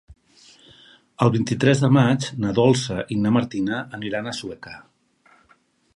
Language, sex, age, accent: Catalan, male, 50-59, Barceloní